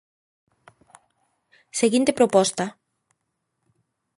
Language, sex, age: Galician, female, 30-39